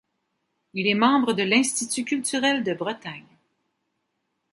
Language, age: French, 50-59